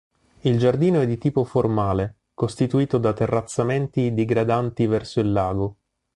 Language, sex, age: Italian, male, 40-49